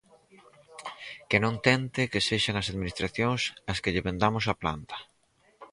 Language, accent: Galician, Normativo (estándar)